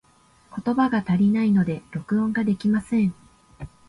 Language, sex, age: Japanese, female, 19-29